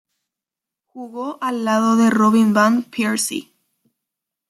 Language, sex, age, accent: Spanish, female, under 19, Rioplatense: Argentina, Uruguay, este de Bolivia, Paraguay